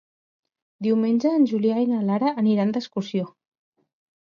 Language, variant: Catalan, Central